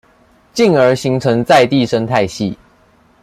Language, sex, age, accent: Chinese, male, under 19, 出生地：臺中市